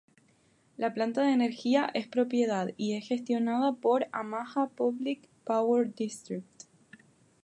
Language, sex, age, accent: Spanish, female, 19-29, España: Islas Canarias